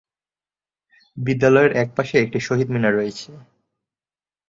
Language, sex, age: Bengali, male, 19-29